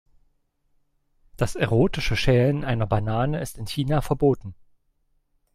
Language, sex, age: German, male, 30-39